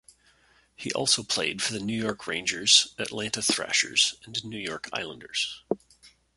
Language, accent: English, Canadian English